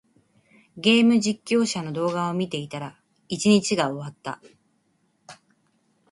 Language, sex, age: Japanese, female, 19-29